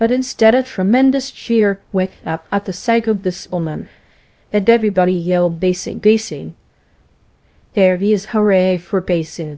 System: TTS, VITS